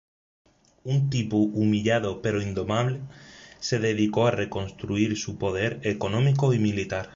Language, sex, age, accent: Spanish, male, 19-29, España: Sur peninsular (Andalucia, Extremadura, Murcia)